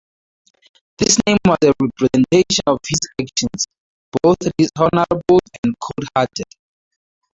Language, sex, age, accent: English, male, 19-29, Southern African (South Africa, Zimbabwe, Namibia)